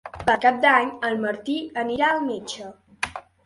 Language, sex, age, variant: Catalan, female, under 19, Central